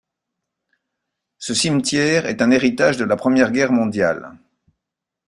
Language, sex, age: French, male, 60-69